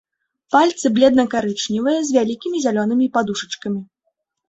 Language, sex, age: Belarusian, female, 19-29